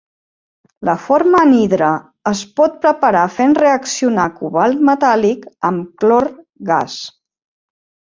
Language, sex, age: Catalan, female, 40-49